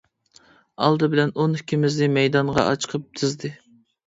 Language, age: Uyghur, 19-29